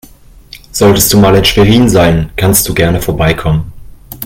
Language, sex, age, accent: German, male, 19-29, Deutschland Deutsch